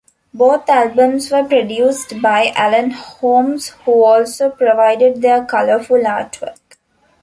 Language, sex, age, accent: English, female, 19-29, India and South Asia (India, Pakistan, Sri Lanka)